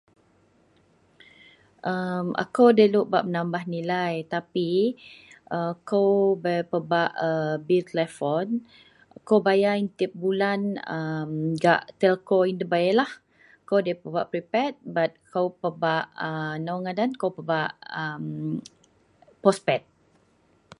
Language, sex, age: Central Melanau, female, 40-49